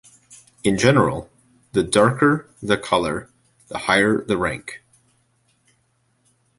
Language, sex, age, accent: English, male, 19-29, United States English